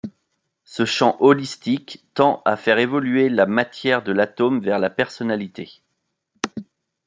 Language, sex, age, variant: French, male, 30-39, Français de métropole